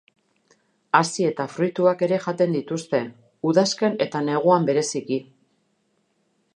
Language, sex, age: Basque, female, 50-59